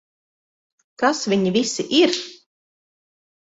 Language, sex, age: Latvian, female, 40-49